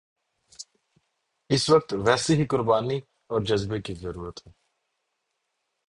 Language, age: Urdu, 30-39